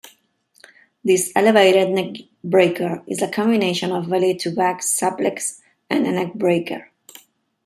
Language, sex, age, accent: English, female, 40-49, United States English